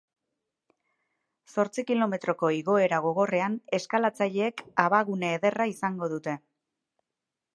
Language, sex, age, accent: Basque, female, 30-39, Erdialdekoa edo Nafarra (Gipuzkoa, Nafarroa)